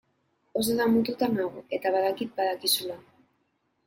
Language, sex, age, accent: Basque, female, 19-29, Mendebalekoa (Araba, Bizkaia, Gipuzkoako mendebaleko herri batzuk)